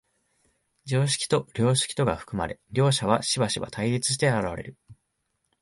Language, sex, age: Japanese, male, 19-29